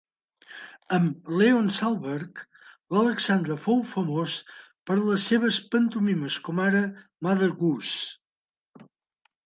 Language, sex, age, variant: Catalan, male, 50-59, Central